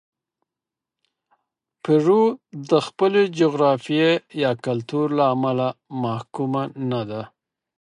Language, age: Pashto, 30-39